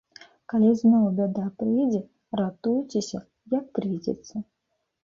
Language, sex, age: Belarusian, female, 30-39